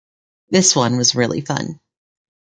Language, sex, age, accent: English, female, under 19, United States English